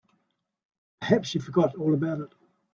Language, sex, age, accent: English, male, 60-69, New Zealand English